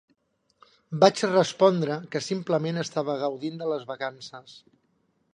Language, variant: Catalan, Central